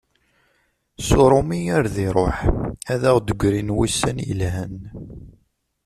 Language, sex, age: Kabyle, male, 30-39